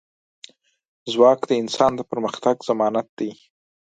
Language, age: Pashto, 19-29